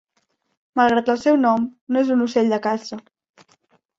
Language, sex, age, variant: Catalan, female, under 19, Central